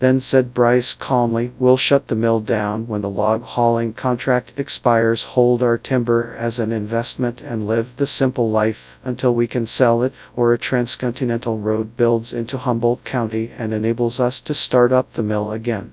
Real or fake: fake